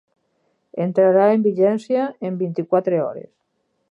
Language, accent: Catalan, valencià